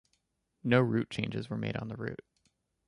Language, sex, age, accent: English, male, 19-29, United States English